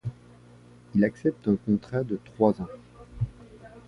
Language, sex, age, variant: French, male, 50-59, Français de métropole